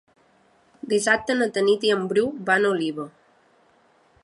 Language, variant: Catalan, Balear